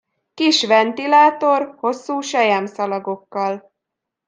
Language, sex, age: Hungarian, female, 19-29